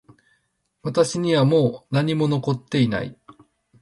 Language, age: Japanese, 50-59